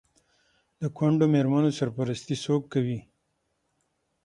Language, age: Pashto, 40-49